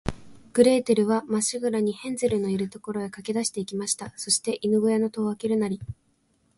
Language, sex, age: Japanese, female, 19-29